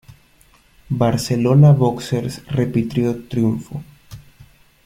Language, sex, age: Spanish, male, under 19